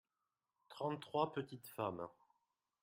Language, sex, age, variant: French, male, 40-49, Français de métropole